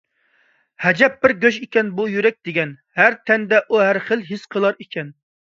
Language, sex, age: Uyghur, male, 30-39